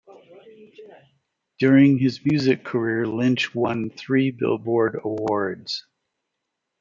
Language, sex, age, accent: English, male, 60-69, United States English